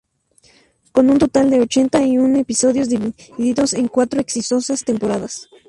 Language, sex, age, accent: Spanish, male, 19-29, México